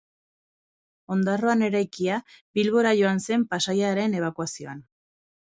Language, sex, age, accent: Basque, female, 30-39, Erdialdekoa edo Nafarra (Gipuzkoa, Nafarroa)